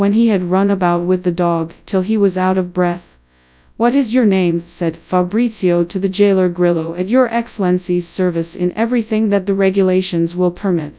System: TTS, FastPitch